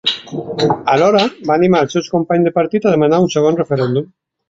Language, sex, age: Catalan, male, 40-49